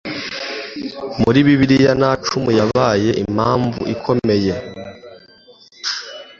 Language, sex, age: Kinyarwanda, male, under 19